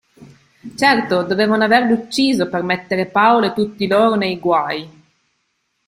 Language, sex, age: Italian, female, 30-39